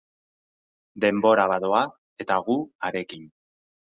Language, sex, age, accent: Basque, male, 30-39, Erdialdekoa edo Nafarra (Gipuzkoa, Nafarroa)